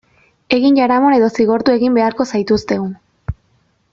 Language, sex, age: Basque, female, 19-29